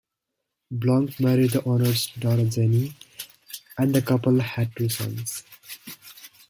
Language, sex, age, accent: English, male, 19-29, United States English